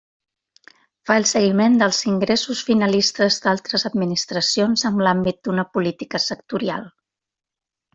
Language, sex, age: Catalan, female, 40-49